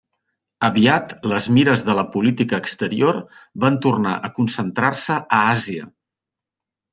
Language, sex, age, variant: Catalan, male, 50-59, Central